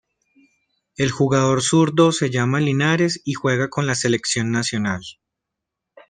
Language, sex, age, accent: Spanish, male, 30-39, Andino-Pacífico: Colombia, Perú, Ecuador, oeste de Bolivia y Venezuela andina